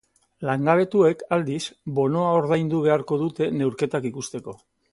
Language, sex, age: Basque, male, 60-69